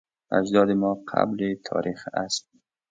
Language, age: Persian, 30-39